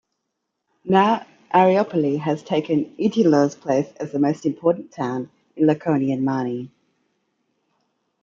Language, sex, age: English, female, 40-49